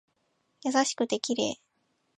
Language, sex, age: Japanese, female, 19-29